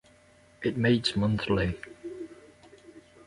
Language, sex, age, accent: English, male, 40-49, England English